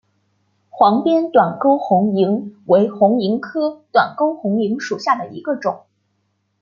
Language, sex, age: Chinese, female, 19-29